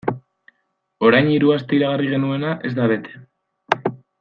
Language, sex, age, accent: Basque, male, 19-29, Erdialdekoa edo Nafarra (Gipuzkoa, Nafarroa)